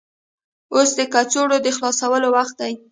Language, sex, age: Pashto, female, 19-29